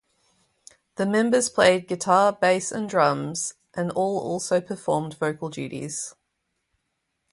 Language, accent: English, Australian English